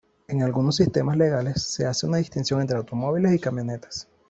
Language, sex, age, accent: Spanish, male, 30-39, Caribe: Cuba, Venezuela, Puerto Rico, República Dominicana, Panamá, Colombia caribeña, México caribeño, Costa del golfo de México